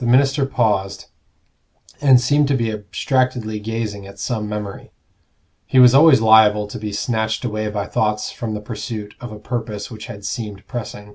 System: none